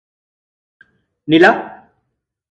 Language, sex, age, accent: English, male, 19-29, United States English